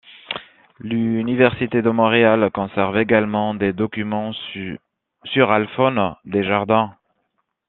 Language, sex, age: French, male, 30-39